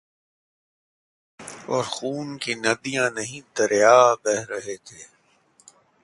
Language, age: Urdu, 40-49